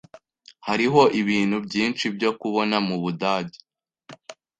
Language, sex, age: Kinyarwanda, male, under 19